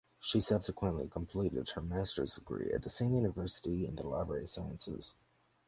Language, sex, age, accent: English, male, under 19, United States English